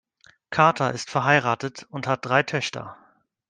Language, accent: German, Deutschland Deutsch